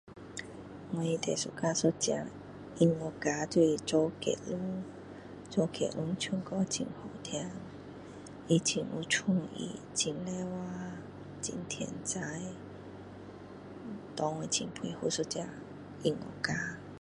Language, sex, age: Min Dong Chinese, female, 40-49